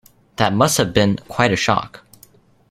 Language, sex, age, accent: English, male, under 19, United States English